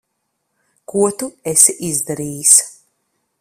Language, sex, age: Latvian, female, 30-39